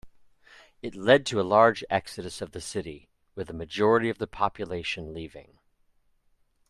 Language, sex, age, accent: English, male, 50-59, United States English